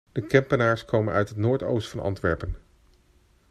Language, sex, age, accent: Dutch, male, 40-49, Nederlands Nederlands